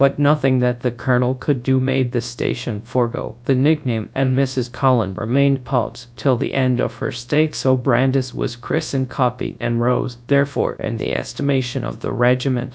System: TTS, GradTTS